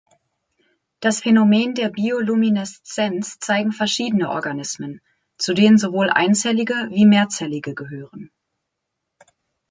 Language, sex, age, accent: German, female, 19-29, Deutschland Deutsch